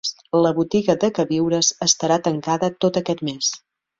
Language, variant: Catalan, Central